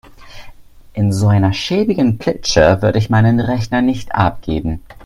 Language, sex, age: German, male, 19-29